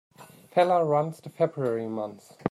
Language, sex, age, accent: English, male, 19-29, United States English